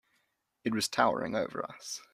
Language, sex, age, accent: English, male, 19-29, England English